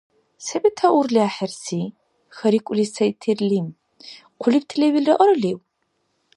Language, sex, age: Dargwa, female, 19-29